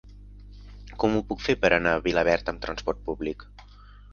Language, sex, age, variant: Catalan, male, under 19, Central